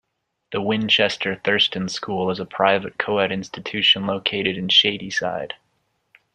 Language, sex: English, male